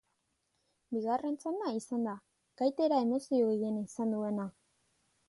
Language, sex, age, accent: Basque, female, 19-29, Mendebalekoa (Araba, Bizkaia, Gipuzkoako mendebaleko herri batzuk)